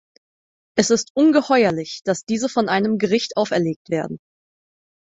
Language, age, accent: German, 19-29, Deutschland Deutsch